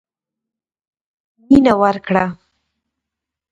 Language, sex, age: Pashto, female, 19-29